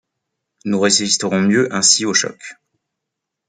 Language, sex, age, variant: French, male, 40-49, Français de métropole